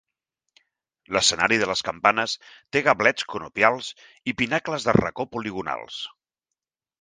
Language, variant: Catalan, Central